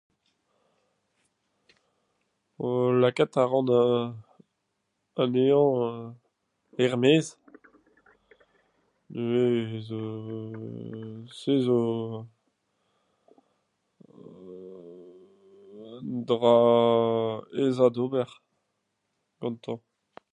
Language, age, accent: Breton, 30-39, Kerneveg; Leoneg